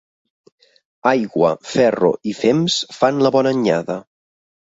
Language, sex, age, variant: Catalan, male, 30-39, Nord-Occidental